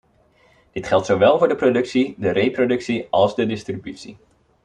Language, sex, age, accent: Dutch, male, 19-29, Nederlands Nederlands